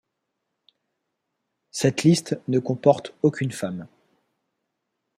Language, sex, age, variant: French, male, 30-39, Français de métropole